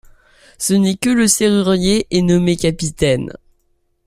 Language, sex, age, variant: French, male, under 19, Français de métropole